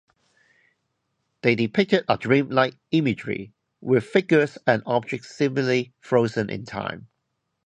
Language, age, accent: English, 30-39, Hong Kong English